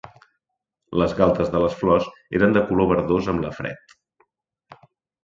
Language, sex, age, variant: Catalan, male, 40-49, Central